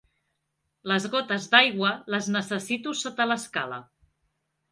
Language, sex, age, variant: Catalan, female, 30-39, Central